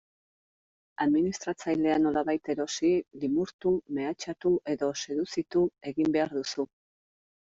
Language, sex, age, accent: Basque, female, 40-49, Erdialdekoa edo Nafarra (Gipuzkoa, Nafarroa)